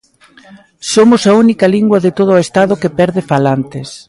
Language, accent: Galician, Oriental (común en zona oriental)